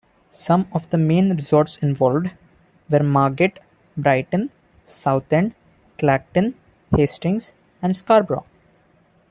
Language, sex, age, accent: English, male, 19-29, India and South Asia (India, Pakistan, Sri Lanka)